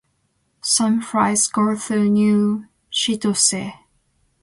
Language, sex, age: English, female, 19-29